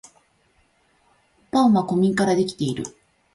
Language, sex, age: Japanese, female, 50-59